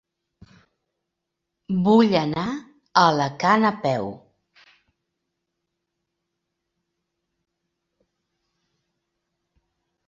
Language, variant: Catalan, Central